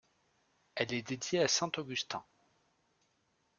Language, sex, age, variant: French, male, 30-39, Français de métropole